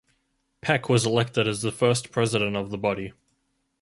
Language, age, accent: English, 19-29, Australian English